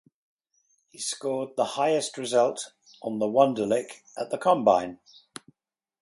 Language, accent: English, England English